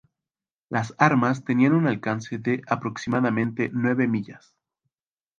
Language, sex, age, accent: Spanish, male, 19-29, México